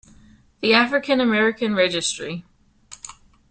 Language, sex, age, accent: English, female, 19-29, United States English